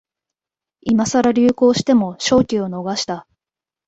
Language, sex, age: Japanese, female, 19-29